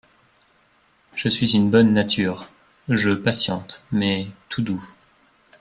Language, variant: French, Français de métropole